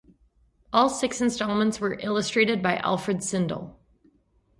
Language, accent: English, United States English